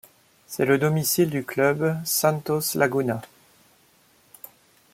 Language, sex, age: French, male, 40-49